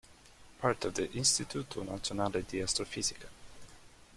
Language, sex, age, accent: English, male, 19-29, United States English